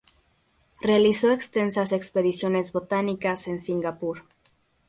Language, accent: Spanish, México